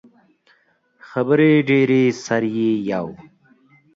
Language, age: Pashto, 19-29